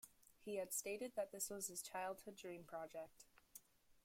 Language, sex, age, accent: English, female, under 19, United States English